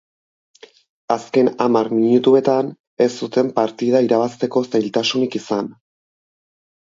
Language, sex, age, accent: Basque, male, 19-29, Erdialdekoa edo Nafarra (Gipuzkoa, Nafarroa)